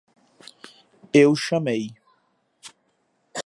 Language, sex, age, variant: Portuguese, male, 19-29, Portuguese (Brasil)